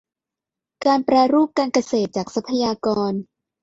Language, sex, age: Thai, female, 30-39